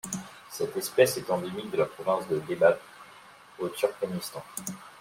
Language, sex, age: French, male, 30-39